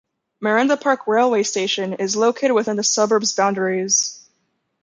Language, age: English, 19-29